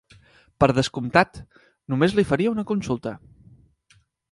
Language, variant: Catalan, Central